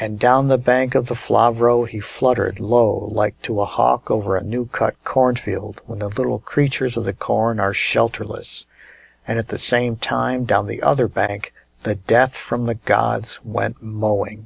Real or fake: real